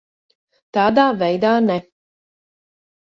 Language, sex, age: Latvian, female, 30-39